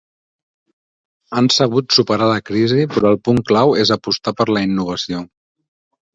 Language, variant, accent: Catalan, Central, central